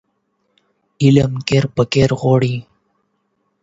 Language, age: Pashto, 19-29